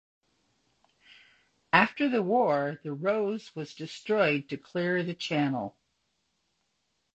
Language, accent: English, United States English